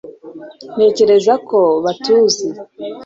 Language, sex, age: Kinyarwanda, female, 19-29